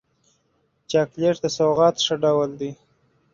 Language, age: Pashto, 19-29